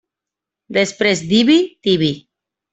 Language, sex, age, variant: Catalan, female, 19-29, Nord-Occidental